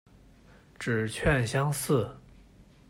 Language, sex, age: Chinese, male, 19-29